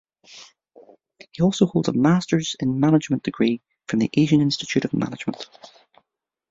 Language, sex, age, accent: English, male, 30-39, Irish English